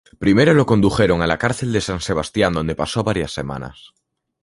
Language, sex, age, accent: Spanish, male, under 19, España: Norte peninsular (Asturias, Castilla y León, Cantabria, País Vasco, Navarra, Aragón, La Rioja, Guadalajara, Cuenca)